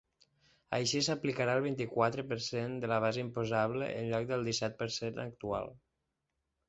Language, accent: Catalan, Tortosí